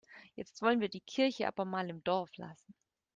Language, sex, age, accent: German, female, 30-39, Deutschland Deutsch